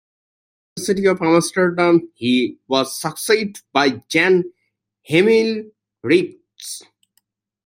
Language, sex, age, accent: English, male, 19-29, United States English